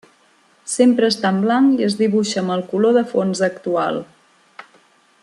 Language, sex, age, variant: Catalan, female, 30-39, Central